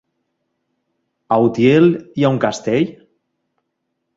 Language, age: Catalan, 40-49